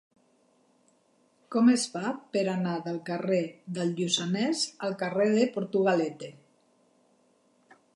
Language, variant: Catalan, Central